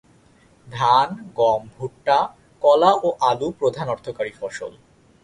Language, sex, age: Bengali, male, under 19